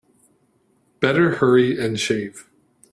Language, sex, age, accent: English, male, 19-29, Canadian English